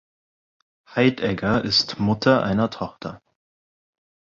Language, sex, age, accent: German, male, 19-29, Deutschland Deutsch; Britisches Deutsch